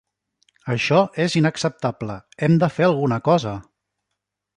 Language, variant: Catalan, Central